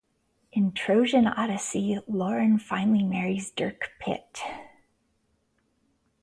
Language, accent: English, United States English